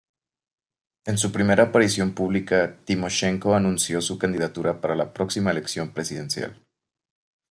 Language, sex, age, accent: Spanish, male, 19-29, México